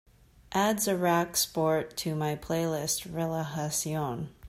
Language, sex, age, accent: English, female, 30-39, United States English